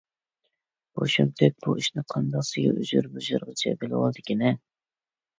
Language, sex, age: Uyghur, male, 19-29